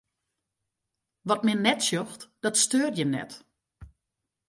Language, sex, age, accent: Western Frisian, female, 30-39, Wâldfrysk